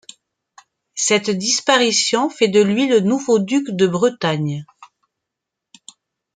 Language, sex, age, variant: French, female, 40-49, Français de métropole